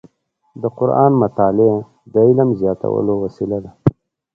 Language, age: Pashto, 19-29